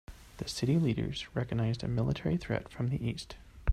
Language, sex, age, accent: English, male, 30-39, United States English